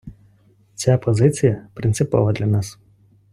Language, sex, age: Ukrainian, male, 30-39